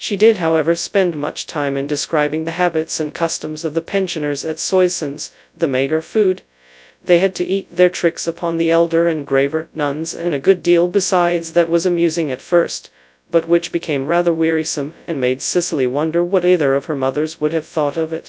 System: TTS, FastPitch